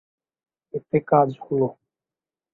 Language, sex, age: Bengali, male, 19-29